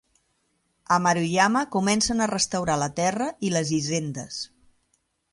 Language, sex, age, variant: Catalan, female, 60-69, Central